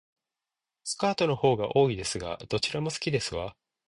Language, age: Japanese, 30-39